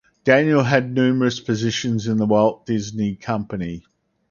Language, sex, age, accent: English, male, 50-59, Australian English